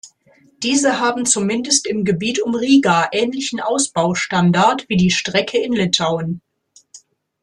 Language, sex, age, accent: German, female, 50-59, Deutschland Deutsch